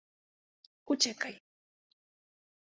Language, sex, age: Polish, female, 30-39